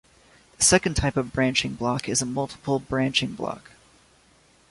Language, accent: English, United States English